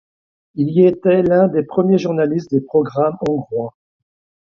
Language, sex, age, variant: French, male, 60-69, Français de métropole